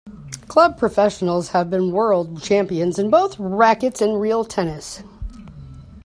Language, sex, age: English, female, 40-49